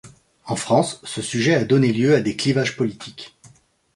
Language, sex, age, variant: French, male, 30-39, Français de métropole